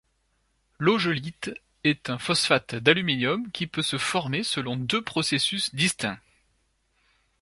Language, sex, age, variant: French, male, 30-39, Français de métropole